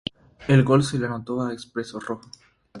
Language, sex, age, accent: Spanish, male, under 19, Andino-Pacífico: Colombia, Perú, Ecuador, oeste de Bolivia y Venezuela andina; Rioplatense: Argentina, Uruguay, este de Bolivia, Paraguay